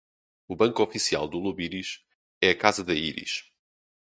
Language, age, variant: Portuguese, 19-29, Portuguese (Portugal)